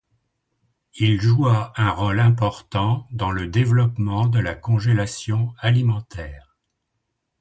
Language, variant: French, Français de métropole